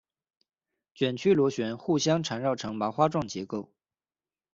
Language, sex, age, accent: Chinese, male, 19-29, 出生地：山西省